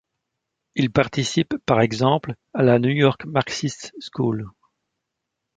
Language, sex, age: French, male, 40-49